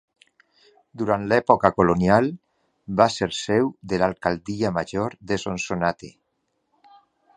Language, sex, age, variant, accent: Catalan, male, 50-59, Valencià central, valencià